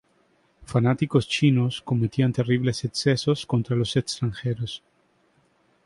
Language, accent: Spanish, Caribe: Cuba, Venezuela, Puerto Rico, República Dominicana, Panamá, Colombia caribeña, México caribeño, Costa del golfo de México